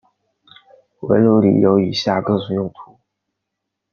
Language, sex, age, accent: Chinese, male, 19-29, 出生地：湖北省